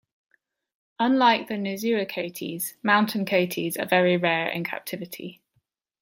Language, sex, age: English, female, 30-39